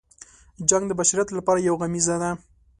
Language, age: Pashto, 19-29